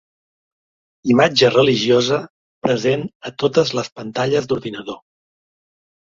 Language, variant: Catalan, Central